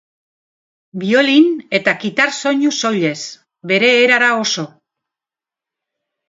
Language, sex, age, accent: Basque, female, 50-59, Mendebalekoa (Araba, Bizkaia, Gipuzkoako mendebaleko herri batzuk)